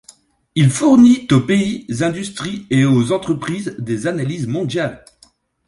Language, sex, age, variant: French, male, 30-39, Français de métropole